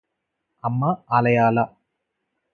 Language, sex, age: Telugu, male, 19-29